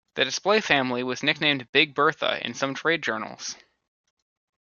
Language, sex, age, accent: English, male, under 19, United States English